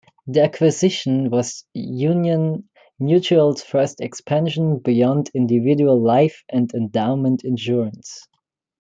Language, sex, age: English, male, 19-29